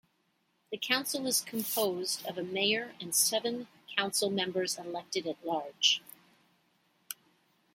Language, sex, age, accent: English, female, 50-59, United States English